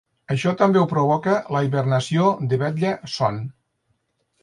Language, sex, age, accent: Catalan, male, 50-59, Lleidatà